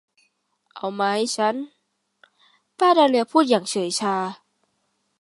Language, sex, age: Thai, female, 19-29